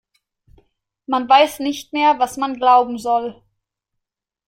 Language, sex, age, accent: German, female, 19-29, Deutschland Deutsch